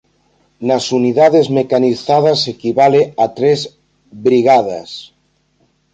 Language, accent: Galician, Normativo (estándar)